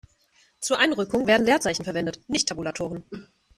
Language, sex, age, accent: German, female, 19-29, Deutschland Deutsch